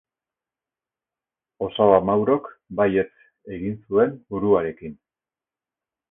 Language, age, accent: Basque, 60-69, Mendebalekoa (Araba, Bizkaia, Gipuzkoako mendebaleko herri batzuk)